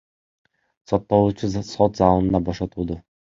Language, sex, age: Kyrgyz, male, under 19